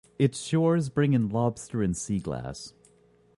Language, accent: English, Canadian English